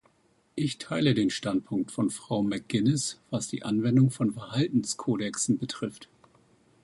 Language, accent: German, Deutschland Deutsch